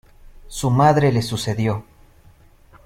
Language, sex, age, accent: Spanish, male, 19-29, México